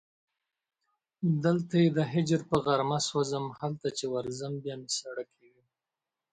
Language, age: Pashto, 19-29